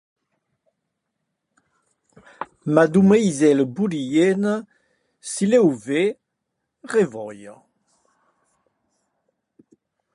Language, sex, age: Occitan, male, 60-69